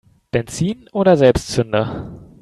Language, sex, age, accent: German, male, 19-29, Deutschland Deutsch